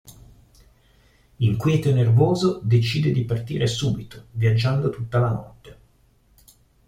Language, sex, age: Italian, male, 19-29